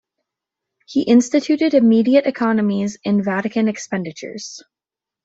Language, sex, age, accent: English, female, 19-29, United States English